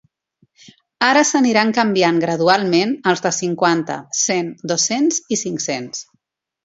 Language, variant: Catalan, Central